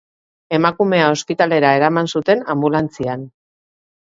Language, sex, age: Basque, female, 40-49